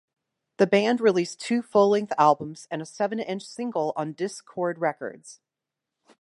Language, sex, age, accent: English, female, 30-39, United States English